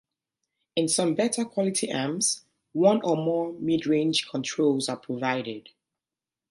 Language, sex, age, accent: English, female, 30-39, England English